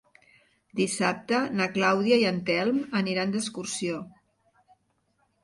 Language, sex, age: Catalan, female, 60-69